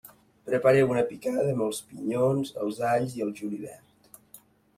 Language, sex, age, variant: Catalan, male, 19-29, Nord-Occidental